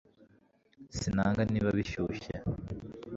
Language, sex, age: Kinyarwanda, male, 19-29